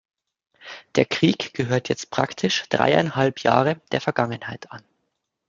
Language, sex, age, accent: German, male, 30-39, Deutschland Deutsch